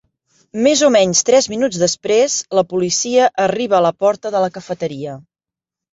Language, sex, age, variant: Catalan, female, 40-49, Central